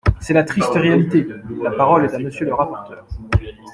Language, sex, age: French, male, 19-29